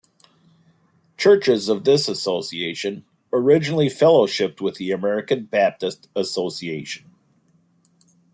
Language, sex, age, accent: English, male, 60-69, United States English